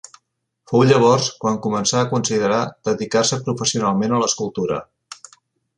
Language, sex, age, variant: Catalan, male, 60-69, Central